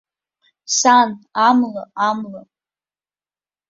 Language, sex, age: Abkhazian, female, under 19